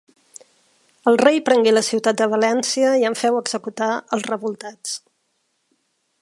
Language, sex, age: Catalan, female, 50-59